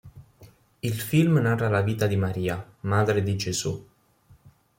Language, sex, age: Italian, male, 19-29